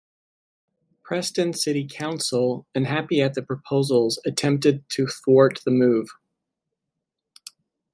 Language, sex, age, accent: English, male, 40-49, United States English